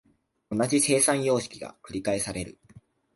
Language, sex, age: Japanese, male, under 19